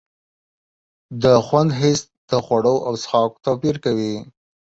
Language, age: Pashto, 30-39